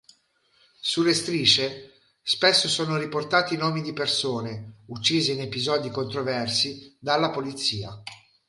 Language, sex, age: Italian, male, 40-49